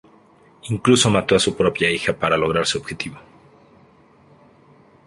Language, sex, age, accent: Spanish, male, 30-39, México